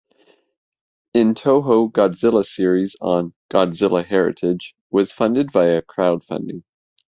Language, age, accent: English, 30-39, Canadian English